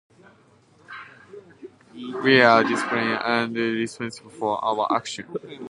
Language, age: English, under 19